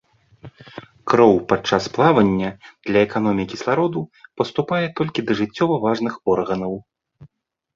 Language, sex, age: Belarusian, male, 40-49